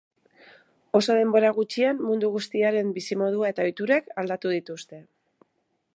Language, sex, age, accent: Basque, female, 40-49, Mendebalekoa (Araba, Bizkaia, Gipuzkoako mendebaleko herri batzuk)